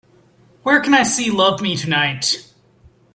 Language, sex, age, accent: English, male, 19-29, United States English